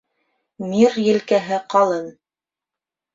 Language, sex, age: Bashkir, female, 30-39